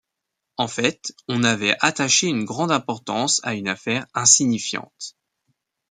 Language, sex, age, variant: French, male, 19-29, Français de métropole